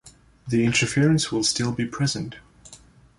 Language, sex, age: English, male, 19-29